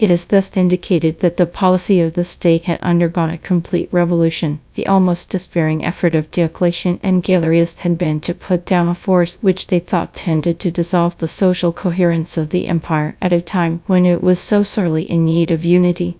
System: TTS, GradTTS